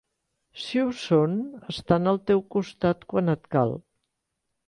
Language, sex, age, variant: Catalan, female, 60-69, Central